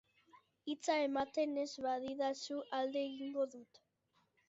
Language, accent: Basque, Mendebalekoa (Araba, Bizkaia, Gipuzkoako mendebaleko herri batzuk)